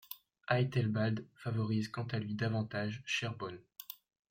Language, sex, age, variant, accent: French, male, 19-29, Français des départements et régions d'outre-mer, Français de La Réunion